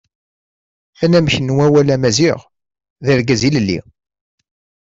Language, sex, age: Kabyle, male, 30-39